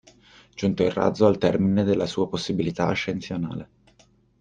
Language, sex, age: Italian, male, 19-29